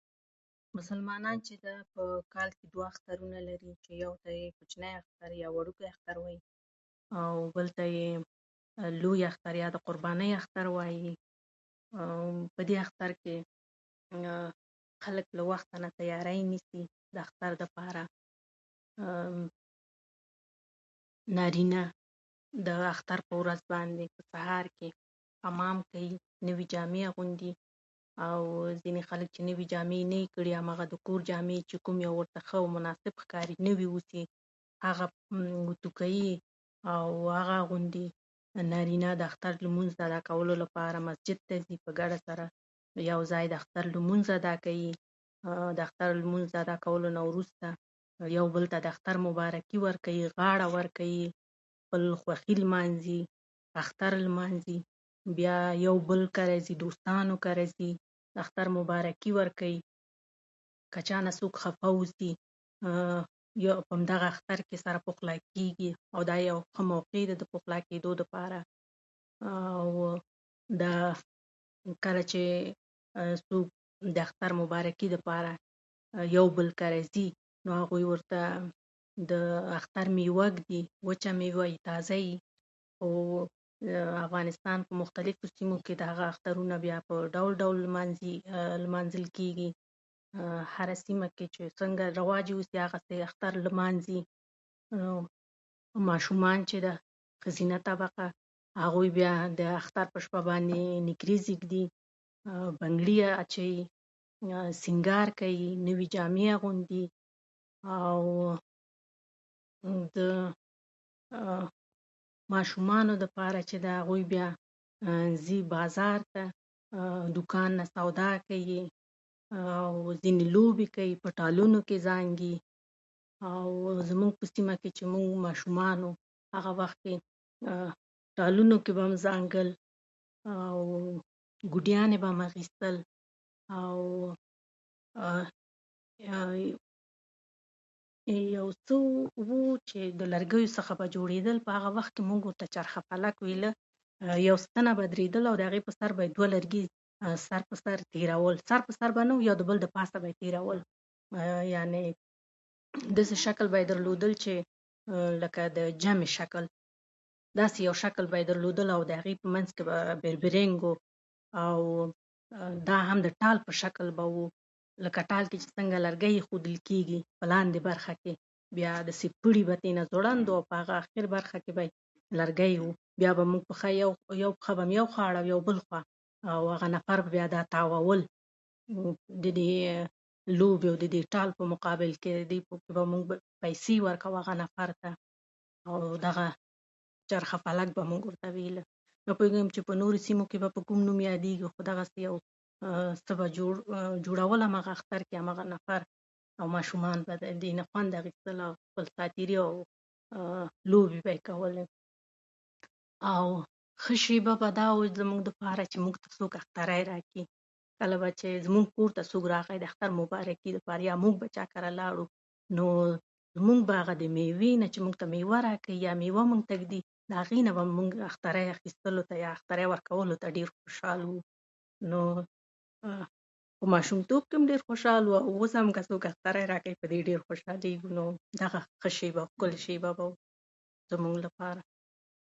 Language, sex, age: Pashto, female, 30-39